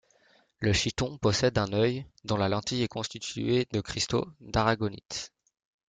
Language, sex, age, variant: French, male, 19-29, Français de métropole